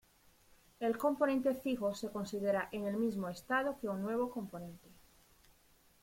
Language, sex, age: Spanish, female, 30-39